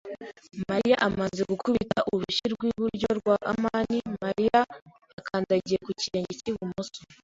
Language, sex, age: Kinyarwanda, female, 19-29